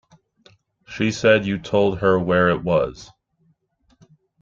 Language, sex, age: English, male, 30-39